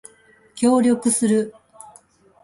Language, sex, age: Japanese, female, 60-69